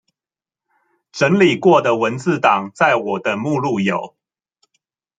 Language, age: Chinese, 30-39